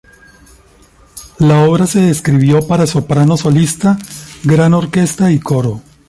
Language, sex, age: Spanish, male, 50-59